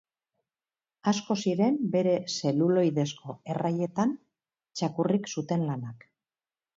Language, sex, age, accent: Basque, female, 50-59, Mendebalekoa (Araba, Bizkaia, Gipuzkoako mendebaleko herri batzuk)